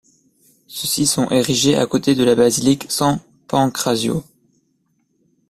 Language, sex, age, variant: French, male, under 19, Français de métropole